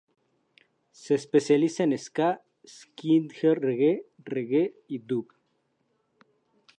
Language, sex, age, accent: Spanish, male, 19-29, México